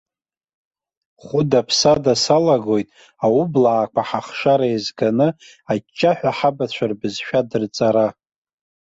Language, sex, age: Abkhazian, male, 30-39